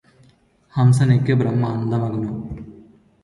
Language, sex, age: Telugu, male, under 19